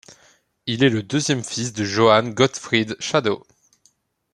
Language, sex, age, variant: French, male, 19-29, Français de métropole